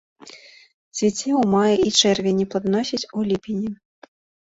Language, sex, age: Belarusian, female, 30-39